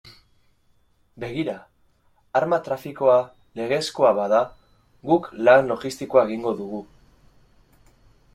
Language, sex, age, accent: Basque, male, 19-29, Mendebalekoa (Araba, Bizkaia, Gipuzkoako mendebaleko herri batzuk)